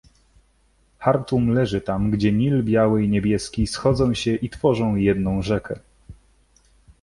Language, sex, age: Polish, male, 19-29